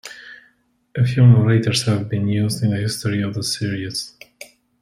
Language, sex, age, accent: English, male, 30-39, United States English